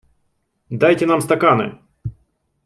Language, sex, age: Russian, male, 30-39